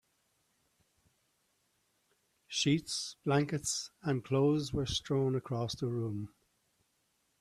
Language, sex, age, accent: English, male, 50-59, Irish English